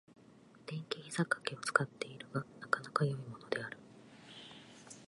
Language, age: Japanese, 50-59